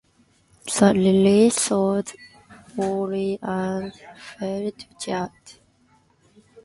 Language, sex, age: English, female, 19-29